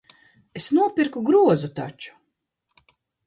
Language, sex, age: Latvian, female, 50-59